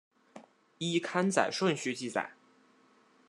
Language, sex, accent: Chinese, male, 出生地：湖北省